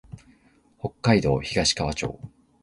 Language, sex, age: Japanese, male, 19-29